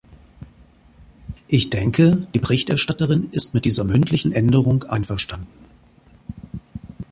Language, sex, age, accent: German, male, 40-49, Deutschland Deutsch